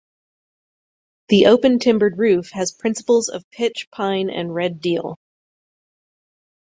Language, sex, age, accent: English, female, 40-49, United States English